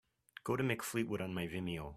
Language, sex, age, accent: English, male, 19-29, United States English